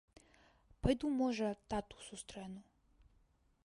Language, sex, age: Belarusian, female, under 19